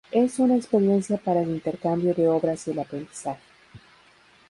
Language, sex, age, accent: Spanish, female, 30-39, México